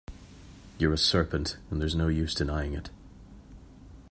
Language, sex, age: English, male, 19-29